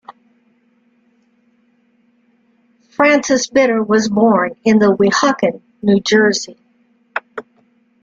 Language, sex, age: English, female, 60-69